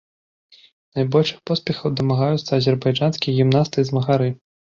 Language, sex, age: Belarusian, male, 19-29